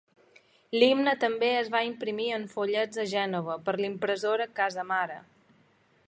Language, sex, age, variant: Catalan, female, 19-29, Balear